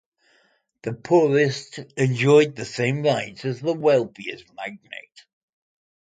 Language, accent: English, England English